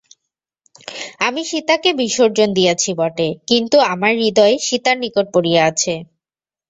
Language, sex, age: Bengali, female, 19-29